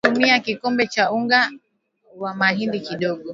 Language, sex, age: Swahili, female, 19-29